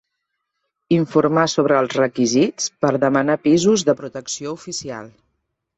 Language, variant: Catalan, Central